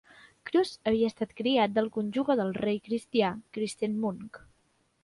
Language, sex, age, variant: Catalan, female, 19-29, Central